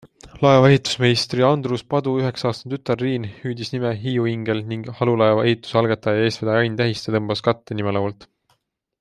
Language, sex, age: Estonian, male, 19-29